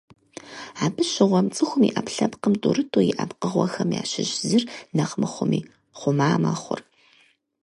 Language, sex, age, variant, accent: Kabardian, female, 30-39, Адыгэбзэ (Къэбэрдей, Кирил, псоми зэдай), Джылэхъстэней (Gilahsteney)